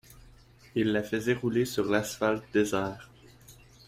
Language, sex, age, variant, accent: French, male, 19-29, Français d'Amérique du Nord, Français du Canada